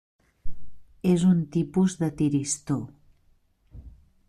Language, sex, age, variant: Catalan, female, 40-49, Nord-Occidental